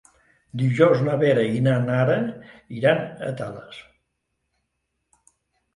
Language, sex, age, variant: Catalan, male, 60-69, Central